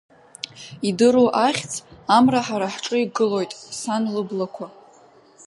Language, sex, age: Abkhazian, female, under 19